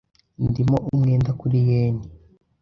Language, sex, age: Kinyarwanda, male, under 19